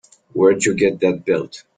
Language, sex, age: English, male, 19-29